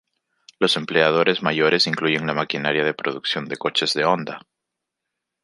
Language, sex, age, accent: Spanish, male, 19-29, Andino-Pacífico: Colombia, Perú, Ecuador, oeste de Bolivia y Venezuela andina